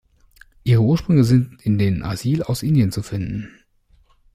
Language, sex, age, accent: German, male, 30-39, Deutschland Deutsch